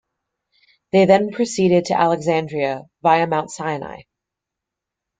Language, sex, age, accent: English, female, 19-29, United States English